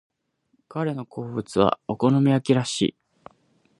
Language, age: Japanese, 19-29